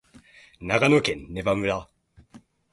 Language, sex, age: Japanese, male, under 19